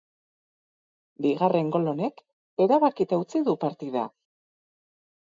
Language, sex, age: Basque, female, 40-49